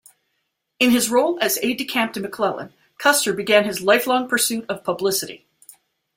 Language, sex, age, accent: English, female, 50-59, United States English